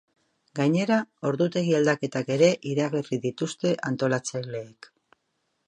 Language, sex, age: Basque, female, 50-59